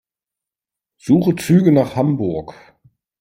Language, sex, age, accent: German, male, 40-49, Deutschland Deutsch